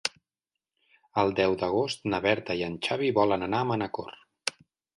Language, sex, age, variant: Catalan, male, 30-39, Central